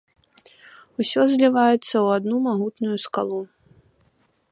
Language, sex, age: Belarusian, female, 19-29